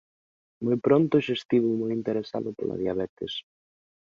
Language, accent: Galician, Normativo (estándar)